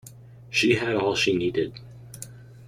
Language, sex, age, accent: English, male, under 19, United States English